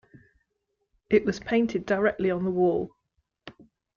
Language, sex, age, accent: English, female, 60-69, England English